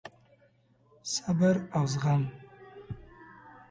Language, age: Pashto, 19-29